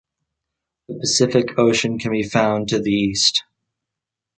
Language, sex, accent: English, male, United States English